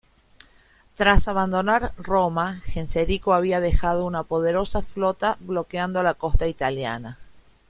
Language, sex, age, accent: Spanish, female, 50-59, Rioplatense: Argentina, Uruguay, este de Bolivia, Paraguay